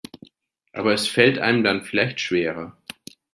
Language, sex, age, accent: German, male, 40-49, Deutschland Deutsch